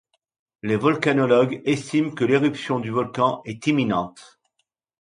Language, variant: French, Français de métropole